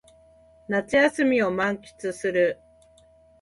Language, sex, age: Japanese, female, 40-49